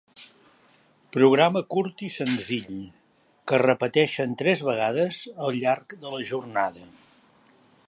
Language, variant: Catalan, Central